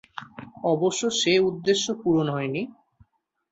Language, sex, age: Bengali, male, 19-29